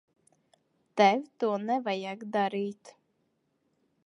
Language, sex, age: Latvian, female, 19-29